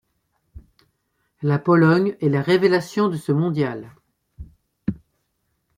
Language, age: French, 60-69